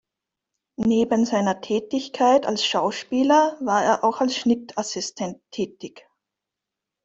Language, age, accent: German, 19-29, Österreichisches Deutsch